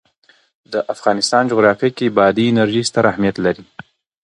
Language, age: Pashto, 19-29